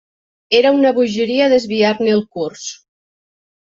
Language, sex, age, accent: Catalan, female, 50-59, valencià